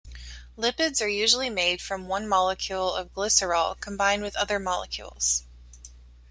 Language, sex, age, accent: English, female, 30-39, United States English